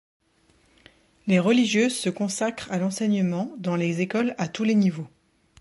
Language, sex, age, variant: French, female, 30-39, Français de métropole